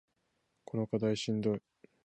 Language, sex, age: Japanese, male, 19-29